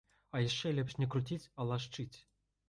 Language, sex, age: Belarusian, male, 19-29